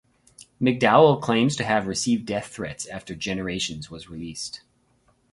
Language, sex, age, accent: English, male, 30-39, United States English